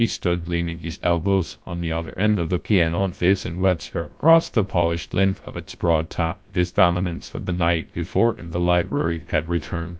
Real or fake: fake